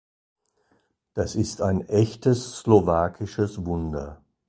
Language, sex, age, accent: German, male, 60-69, Deutschland Deutsch